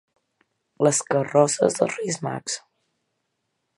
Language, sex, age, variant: Catalan, female, 19-29, Central